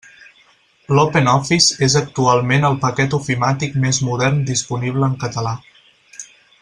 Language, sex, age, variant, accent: Catalan, male, 19-29, Central, central; Barceloní